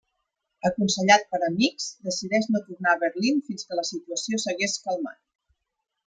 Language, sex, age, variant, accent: Catalan, female, 50-59, Nord-Occidental, Empordanès